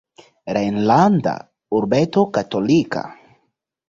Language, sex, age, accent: Esperanto, male, 19-29, Internacia